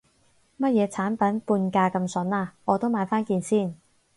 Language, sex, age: Cantonese, female, 19-29